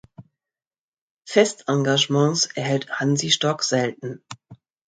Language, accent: German, Deutschland Deutsch